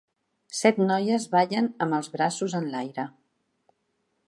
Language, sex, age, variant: Catalan, female, 60-69, Central